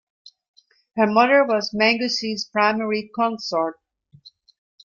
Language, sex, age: English, female, 50-59